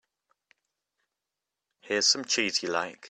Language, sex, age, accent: English, male, 19-29, England English